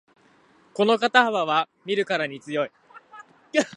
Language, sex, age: Japanese, male, 19-29